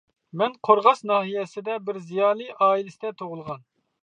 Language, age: Uyghur, 40-49